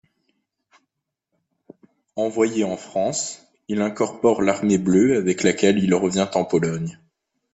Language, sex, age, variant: French, male, 30-39, Français de métropole